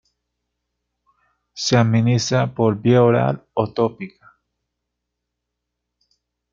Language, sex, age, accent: Spanish, male, 30-39, Andino-Pacífico: Colombia, Perú, Ecuador, oeste de Bolivia y Venezuela andina